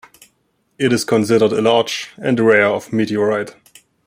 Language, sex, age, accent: English, male, 30-39, England English